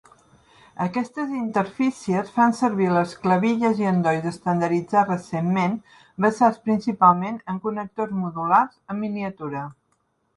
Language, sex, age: Catalan, female, 60-69